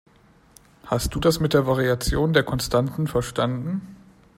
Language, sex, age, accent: German, male, 19-29, Deutschland Deutsch